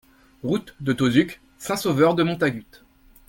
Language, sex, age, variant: French, male, 30-39, Français de métropole